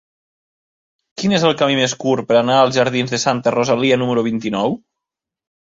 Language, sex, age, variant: Catalan, male, 30-39, Nord-Occidental